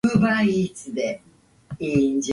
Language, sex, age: Japanese, female, 19-29